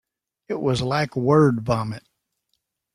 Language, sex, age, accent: English, male, 90+, United States English